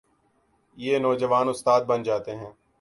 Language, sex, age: Urdu, male, 19-29